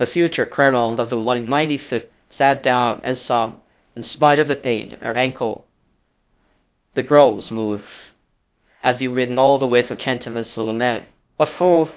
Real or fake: fake